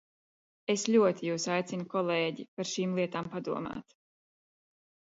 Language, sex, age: Latvian, female, 40-49